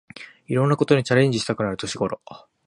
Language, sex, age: Japanese, male, 19-29